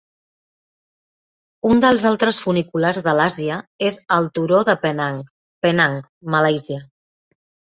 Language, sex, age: Catalan, female, 40-49